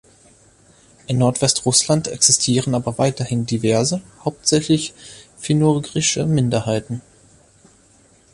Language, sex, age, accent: German, male, 19-29, Deutschland Deutsch